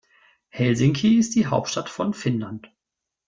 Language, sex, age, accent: German, male, 30-39, Deutschland Deutsch